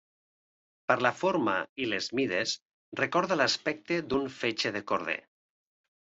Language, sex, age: Catalan, male, 40-49